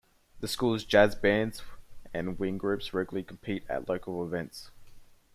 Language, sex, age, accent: English, male, 19-29, Australian English